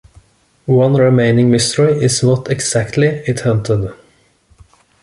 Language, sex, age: English, male, 30-39